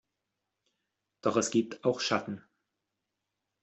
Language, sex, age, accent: German, male, 30-39, Deutschland Deutsch